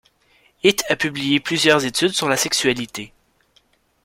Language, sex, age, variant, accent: French, male, 19-29, Français d'Amérique du Nord, Français du Canada